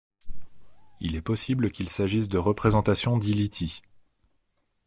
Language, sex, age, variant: French, male, 30-39, Français de métropole